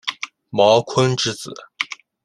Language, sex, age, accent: Chinese, male, 19-29, 出生地：江苏省